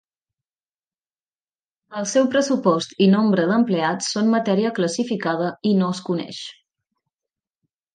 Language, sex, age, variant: Catalan, female, 30-39, Nord-Occidental